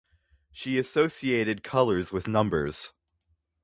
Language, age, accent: English, under 19, United States English